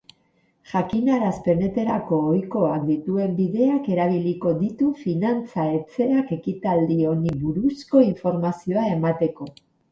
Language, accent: Basque, Mendebalekoa (Araba, Bizkaia, Gipuzkoako mendebaleko herri batzuk)